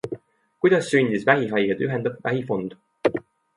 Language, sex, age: Estonian, male, 19-29